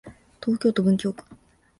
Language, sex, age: Japanese, female, 19-29